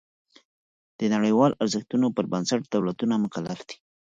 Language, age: Pashto, 30-39